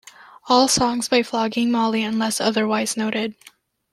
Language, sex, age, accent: English, female, under 19, United States English